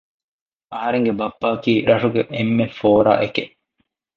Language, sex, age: Divehi, male, 30-39